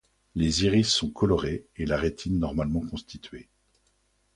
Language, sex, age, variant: French, male, 50-59, Français de métropole